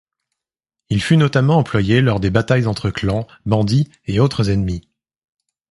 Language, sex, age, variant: French, male, 30-39, Français de métropole